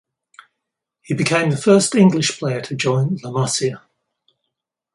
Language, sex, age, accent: English, male, 60-69, Australian English